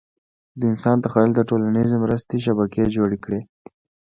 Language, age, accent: Pashto, 19-29, معیاري پښتو